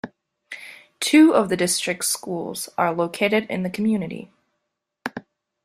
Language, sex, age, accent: English, female, 19-29, United States English